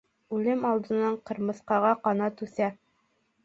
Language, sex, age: Bashkir, female, under 19